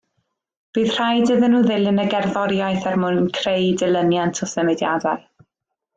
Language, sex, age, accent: Welsh, female, 19-29, Y Deyrnas Unedig Cymraeg